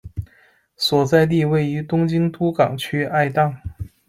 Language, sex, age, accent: Chinese, male, 30-39, 出生地：北京市